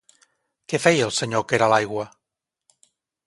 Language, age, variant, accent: Catalan, 50-59, Central, central